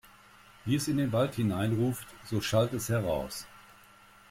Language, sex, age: German, male, 60-69